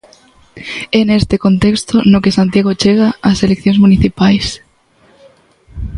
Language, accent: Galician, Normativo (estándar)